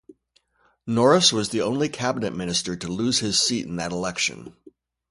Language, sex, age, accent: English, male, 50-59, United States English